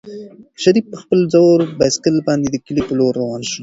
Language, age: Pashto, 19-29